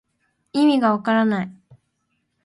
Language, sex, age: Japanese, female, 19-29